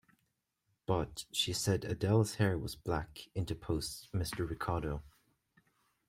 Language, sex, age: English, male, 19-29